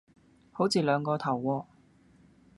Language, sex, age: Cantonese, female, 40-49